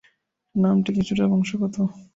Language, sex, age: Bengali, male, 19-29